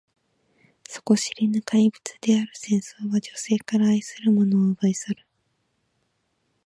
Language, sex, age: Japanese, female, 19-29